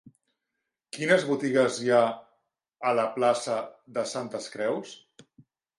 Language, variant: Catalan, Central